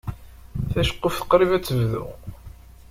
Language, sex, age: Kabyle, male, 19-29